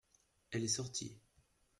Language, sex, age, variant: French, male, under 19, Français de métropole